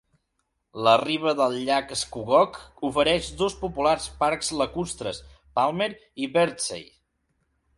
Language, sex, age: Catalan, male, 19-29